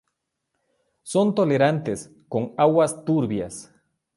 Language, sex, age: Spanish, male, 40-49